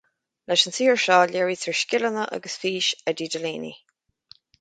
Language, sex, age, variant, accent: Irish, female, 30-39, Gaeilge Chonnacht, Cainteoir dúchais, Gaeltacht